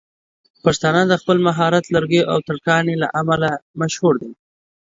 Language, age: Pashto, 19-29